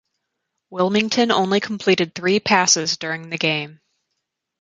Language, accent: English, United States English